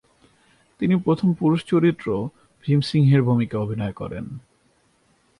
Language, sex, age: Bengali, male, 19-29